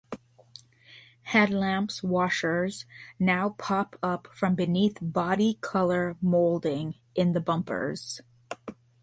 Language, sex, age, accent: English, female, 40-49, United States English